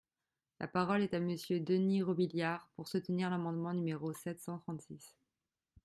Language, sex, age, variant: French, female, 19-29, Français de métropole